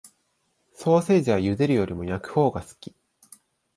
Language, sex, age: Japanese, male, 19-29